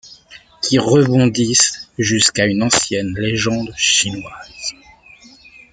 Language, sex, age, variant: French, male, 40-49, Français de métropole